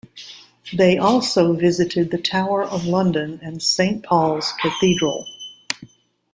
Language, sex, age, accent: English, female, 60-69, United States English